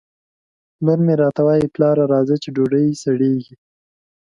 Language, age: Pashto, 19-29